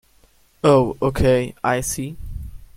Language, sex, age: English, male, under 19